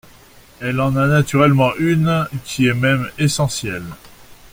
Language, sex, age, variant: French, male, 40-49, Français de métropole